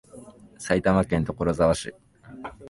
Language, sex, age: Japanese, male, 19-29